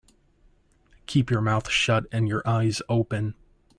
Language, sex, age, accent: English, male, 19-29, United States English